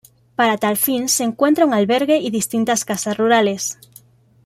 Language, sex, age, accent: Spanish, female, 19-29, España: Centro-Sur peninsular (Madrid, Toledo, Castilla-La Mancha)